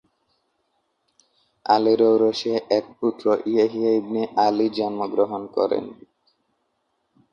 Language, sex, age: Bengali, male, under 19